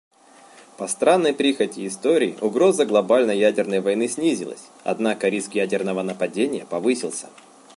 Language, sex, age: Russian, male, 19-29